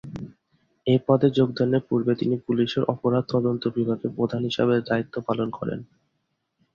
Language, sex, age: Bengali, male, 19-29